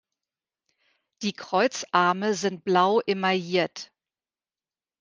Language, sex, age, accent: German, female, 50-59, Deutschland Deutsch